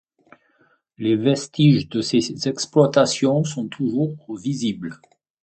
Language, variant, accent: French, Français de métropole, Français du sud de la France